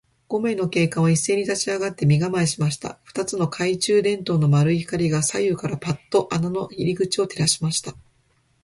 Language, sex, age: Japanese, female, 40-49